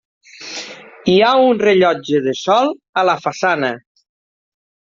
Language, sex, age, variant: Catalan, male, 40-49, Nord-Occidental